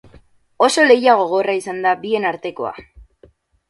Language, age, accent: Basque, under 19, Batua